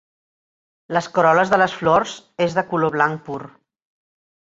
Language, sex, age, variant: Catalan, female, 50-59, Central